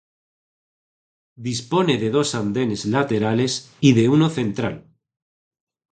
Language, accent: Spanish, España: Sur peninsular (Andalucia, Extremadura, Murcia)